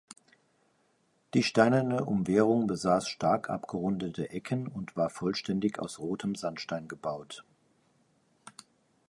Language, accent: German, Deutschland Deutsch